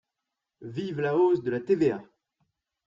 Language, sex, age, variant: French, male, 30-39, Français de métropole